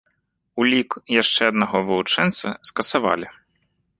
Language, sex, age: Belarusian, male, 19-29